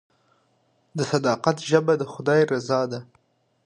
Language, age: Pashto, 19-29